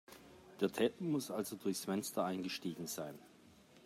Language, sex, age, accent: German, male, 50-59, Deutschland Deutsch